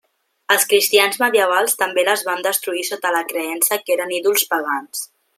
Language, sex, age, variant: Catalan, female, 19-29, Central